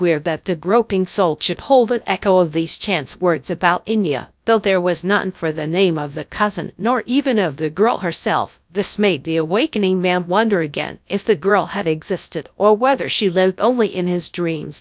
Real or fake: fake